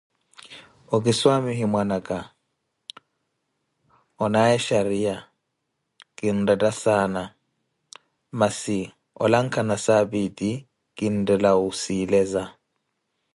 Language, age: Koti, 30-39